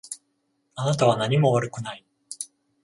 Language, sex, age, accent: Japanese, male, 40-49, 関西